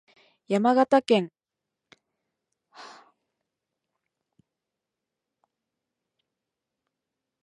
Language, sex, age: Japanese, female, 19-29